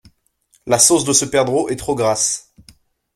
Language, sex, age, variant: French, male, 19-29, Français de métropole